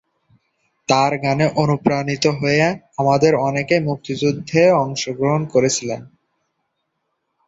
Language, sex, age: Bengali, male, 19-29